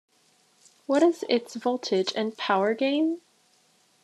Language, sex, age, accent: English, female, under 19, United States English